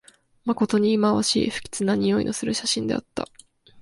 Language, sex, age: Japanese, female, 19-29